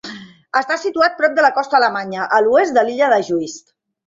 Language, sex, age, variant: Catalan, female, 40-49, Central